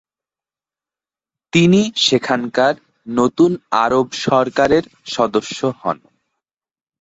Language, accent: Bengali, প্রমিত